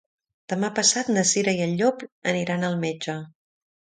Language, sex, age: Catalan, female, 40-49